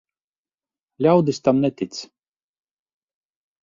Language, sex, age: Latvian, male, 40-49